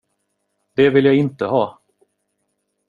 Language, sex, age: Swedish, male, 30-39